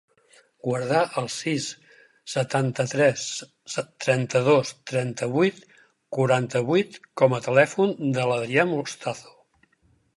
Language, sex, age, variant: Catalan, male, 60-69, Central